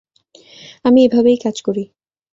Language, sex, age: Bengali, female, 19-29